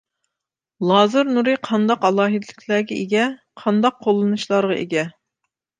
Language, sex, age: Uyghur, female, 40-49